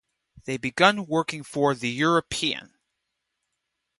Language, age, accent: English, 19-29, United States English